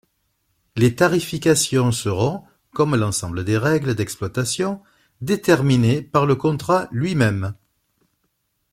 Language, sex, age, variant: French, male, 50-59, Français de métropole